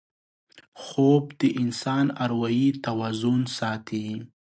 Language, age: Pashto, 19-29